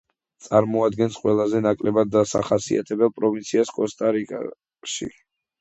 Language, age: Georgian, under 19